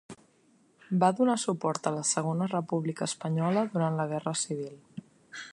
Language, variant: Catalan, Central